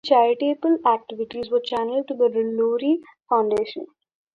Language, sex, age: English, female, under 19